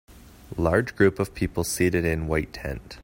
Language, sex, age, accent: English, male, 19-29, Canadian English